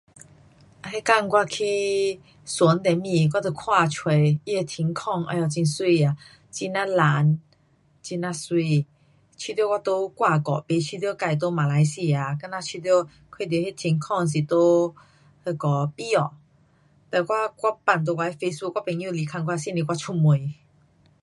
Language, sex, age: Pu-Xian Chinese, female, 40-49